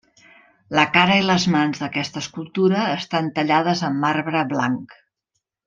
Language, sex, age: Catalan, female, 60-69